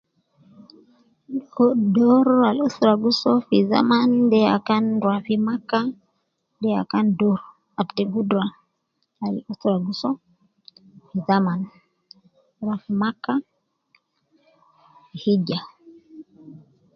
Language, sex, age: Nubi, female, 30-39